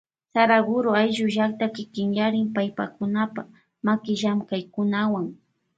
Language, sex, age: Loja Highland Quichua, female, 19-29